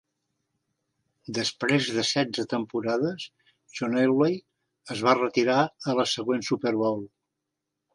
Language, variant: Catalan, Central